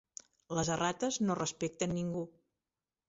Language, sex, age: Catalan, female, 40-49